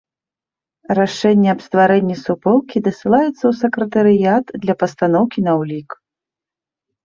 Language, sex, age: Belarusian, female, 30-39